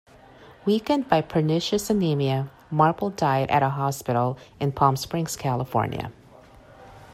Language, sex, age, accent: English, female, 40-49, United States English